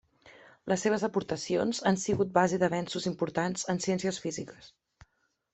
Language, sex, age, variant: Catalan, female, 30-39, Central